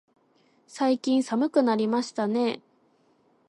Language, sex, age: Japanese, female, 19-29